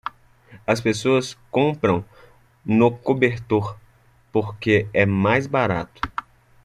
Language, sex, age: Portuguese, male, 30-39